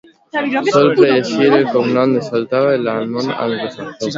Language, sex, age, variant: Catalan, male, under 19, Alacantí